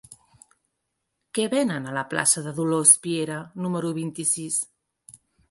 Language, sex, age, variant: Catalan, female, 40-49, Central